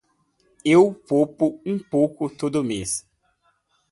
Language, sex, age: Portuguese, male, 50-59